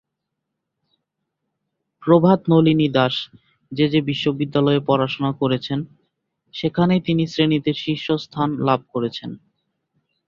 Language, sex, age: Bengali, male, 19-29